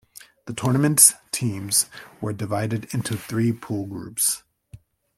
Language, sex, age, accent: English, male, 30-39, United States English